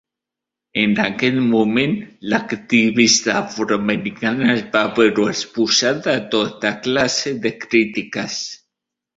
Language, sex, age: Catalan, male, 40-49